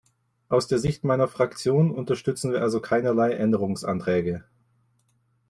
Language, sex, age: German, male, 19-29